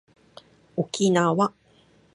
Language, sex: Japanese, female